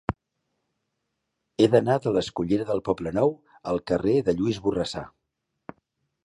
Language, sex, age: Catalan, male, 50-59